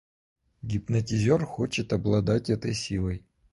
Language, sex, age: Russian, male, 30-39